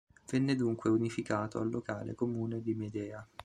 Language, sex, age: Italian, male, 30-39